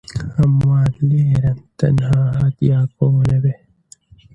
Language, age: Central Kurdish, 19-29